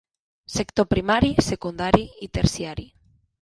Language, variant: Catalan, Nord-Occidental